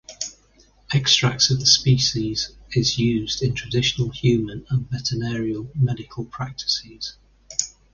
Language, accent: English, England English